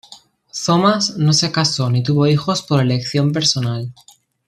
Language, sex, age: Spanish, female, 19-29